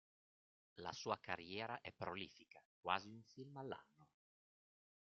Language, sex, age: Italian, male, 50-59